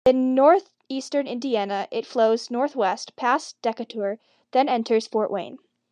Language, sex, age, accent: English, female, under 19, United States English